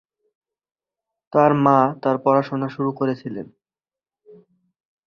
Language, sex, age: Bengali, male, under 19